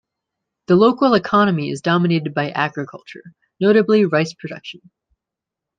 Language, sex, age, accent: English, male, 19-29, United States English